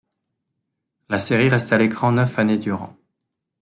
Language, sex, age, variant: French, male, 19-29, Français de métropole